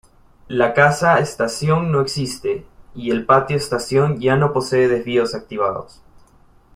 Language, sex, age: Spanish, male, 30-39